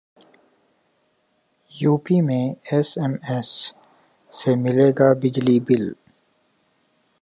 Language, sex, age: Hindi, male, 40-49